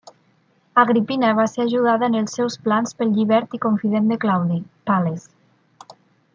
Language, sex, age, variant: Catalan, female, 30-39, Nord-Occidental